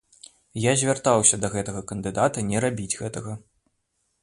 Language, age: Belarusian, 30-39